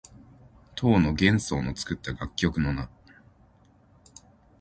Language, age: Japanese, 19-29